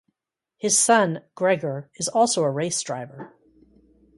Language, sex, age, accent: English, female, 60-69, United States English